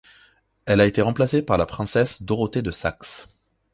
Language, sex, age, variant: French, male, 19-29, Français de métropole